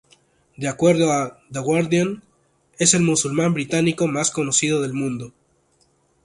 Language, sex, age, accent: Spanish, male, 19-29, Andino-Pacífico: Colombia, Perú, Ecuador, oeste de Bolivia y Venezuela andina